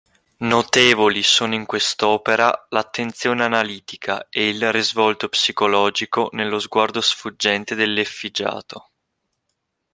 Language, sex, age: Italian, male, 19-29